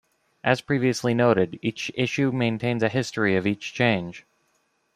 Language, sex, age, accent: English, male, 19-29, United States English